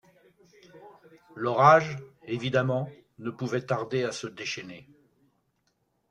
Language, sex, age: French, male, 60-69